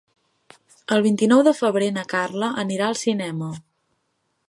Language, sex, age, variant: Catalan, female, 19-29, Central